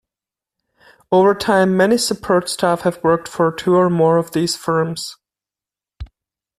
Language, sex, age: English, male, 19-29